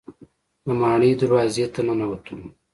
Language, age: Pashto, 30-39